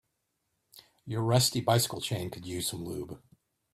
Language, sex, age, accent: English, male, 40-49, United States English